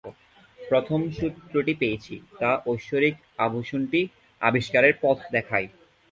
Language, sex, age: Bengali, male, 19-29